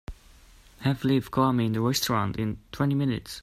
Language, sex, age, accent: English, male, 19-29, United States English